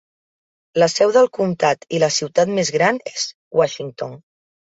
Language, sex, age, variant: Catalan, female, 30-39, Central